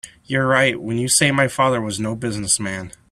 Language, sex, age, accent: English, male, 19-29, United States English